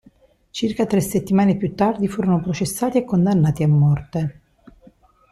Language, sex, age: Italian, female, 50-59